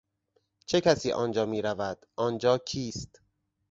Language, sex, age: Persian, male, 30-39